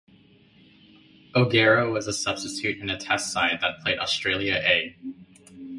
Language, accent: English, United States English